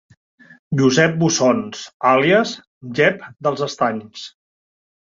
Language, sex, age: Catalan, male, 50-59